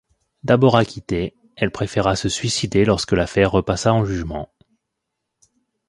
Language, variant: French, Français de métropole